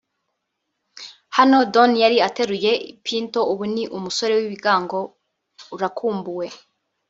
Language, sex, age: Kinyarwanda, female, 19-29